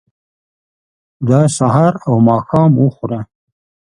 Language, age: Pashto, 70-79